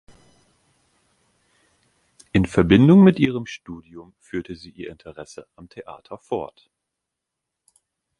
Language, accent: German, Deutschland Deutsch